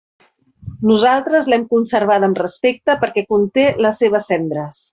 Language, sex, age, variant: Catalan, female, 40-49, Central